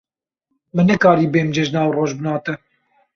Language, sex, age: Kurdish, male, 19-29